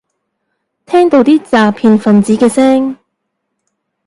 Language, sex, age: Cantonese, female, 30-39